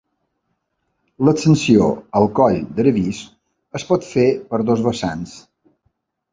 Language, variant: Catalan, Balear